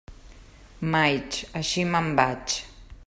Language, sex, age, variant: Catalan, female, 50-59, Central